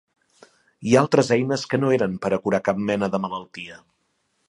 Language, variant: Catalan, Central